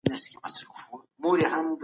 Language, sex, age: Pashto, female, 19-29